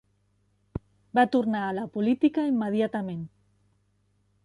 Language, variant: Catalan, Central